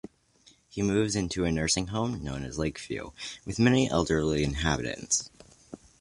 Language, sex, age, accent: English, male, under 19, United States English